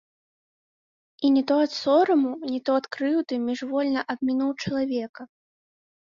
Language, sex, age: Belarusian, female, under 19